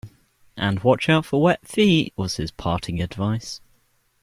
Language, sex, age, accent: English, male, under 19, England English